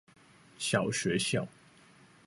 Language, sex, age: Chinese, male, 19-29